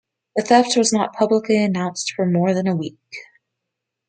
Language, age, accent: English, 19-29, United States English